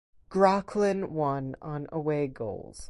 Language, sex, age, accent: English, female, under 19, United States English